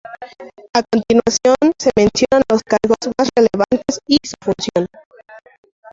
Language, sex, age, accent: Spanish, female, 19-29, México